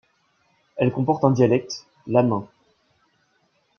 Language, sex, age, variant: French, male, 19-29, Français de métropole